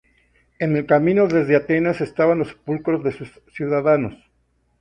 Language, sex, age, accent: Spanish, male, 50-59, México